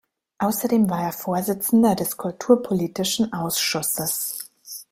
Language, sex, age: German, female, 30-39